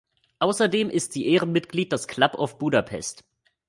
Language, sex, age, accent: German, male, 19-29, Deutschland Deutsch